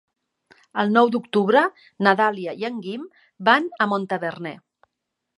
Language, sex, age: Catalan, female, 50-59